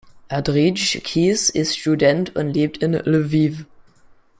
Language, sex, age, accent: German, male, under 19, Deutschland Deutsch